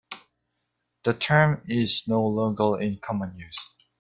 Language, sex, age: English, male, under 19